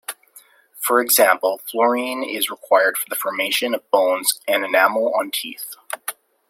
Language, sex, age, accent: English, male, 19-29, United States English